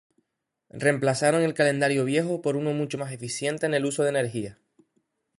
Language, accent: Spanish, España: Islas Canarias